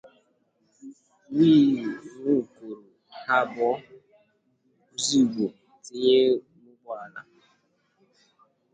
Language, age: Igbo, under 19